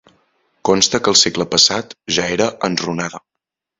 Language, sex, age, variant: Catalan, male, 19-29, Central